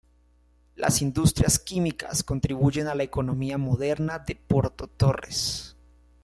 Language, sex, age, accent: Spanish, male, 19-29, Caribe: Cuba, Venezuela, Puerto Rico, República Dominicana, Panamá, Colombia caribeña, México caribeño, Costa del golfo de México